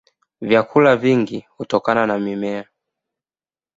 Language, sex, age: Swahili, male, 19-29